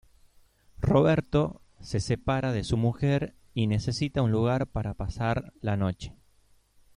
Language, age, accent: Spanish, 30-39, Rioplatense: Argentina, Uruguay, este de Bolivia, Paraguay